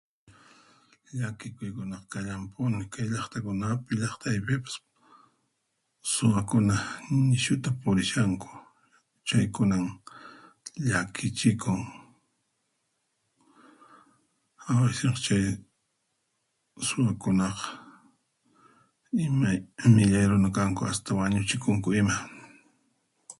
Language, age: Puno Quechua, 30-39